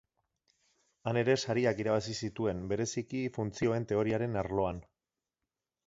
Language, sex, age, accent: Basque, male, 30-39, Mendebalekoa (Araba, Bizkaia, Gipuzkoako mendebaleko herri batzuk)